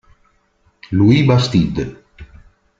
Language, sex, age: Italian, male, 50-59